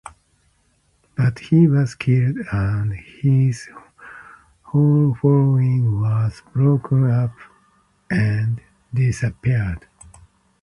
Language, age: English, 50-59